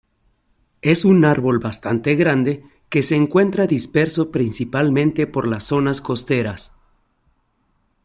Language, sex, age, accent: Spanish, male, 30-39, México